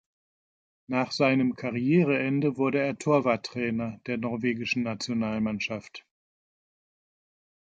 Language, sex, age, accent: German, male, 50-59, Deutschland Deutsch